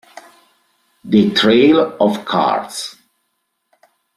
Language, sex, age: Italian, male, 40-49